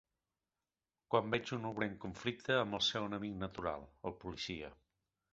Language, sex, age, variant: Catalan, male, 60-69, Central